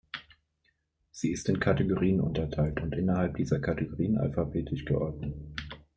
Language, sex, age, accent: German, male, 30-39, Deutschland Deutsch